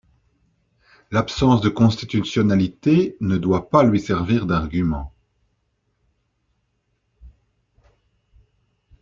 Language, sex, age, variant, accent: French, male, 50-59, Français d'Europe, Français de Belgique